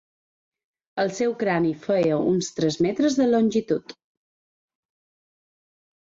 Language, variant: Catalan, Balear